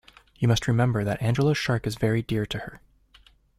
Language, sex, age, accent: English, male, 19-29, Canadian English